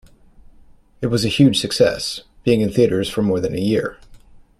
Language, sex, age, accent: English, male, 40-49, United States English